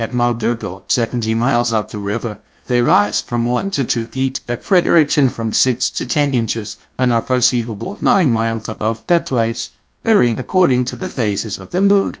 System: TTS, GlowTTS